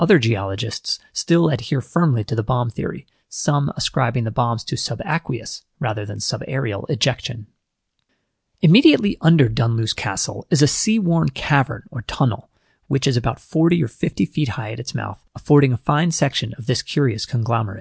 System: none